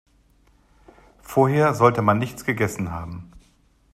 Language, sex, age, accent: German, male, 50-59, Deutschland Deutsch